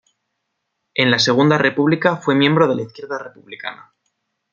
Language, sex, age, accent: Spanish, male, 19-29, España: Norte peninsular (Asturias, Castilla y León, Cantabria, País Vasco, Navarra, Aragón, La Rioja, Guadalajara, Cuenca)